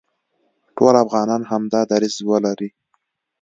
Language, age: Pashto, 19-29